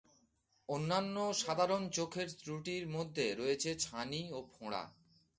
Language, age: Bengali, 40-49